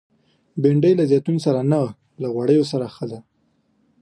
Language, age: Pashto, 19-29